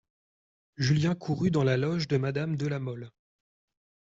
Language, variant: French, Français de métropole